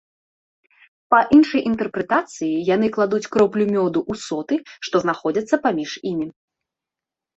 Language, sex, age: Belarusian, female, 19-29